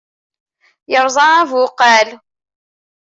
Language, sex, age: Kabyle, female, 19-29